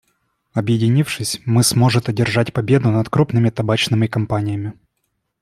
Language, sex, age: Russian, male, 19-29